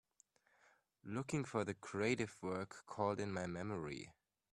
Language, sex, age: English, male, under 19